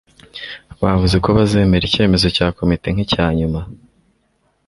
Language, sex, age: Kinyarwanda, male, 19-29